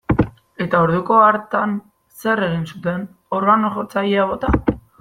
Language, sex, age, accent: Basque, female, 19-29, Mendebalekoa (Araba, Bizkaia, Gipuzkoako mendebaleko herri batzuk)